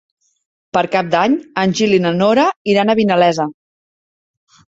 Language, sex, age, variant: Catalan, female, 40-49, Central